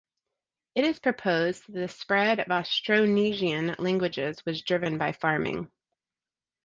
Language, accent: English, United States English